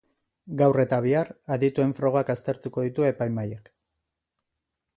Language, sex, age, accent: Basque, male, 30-39, Erdialdekoa edo Nafarra (Gipuzkoa, Nafarroa)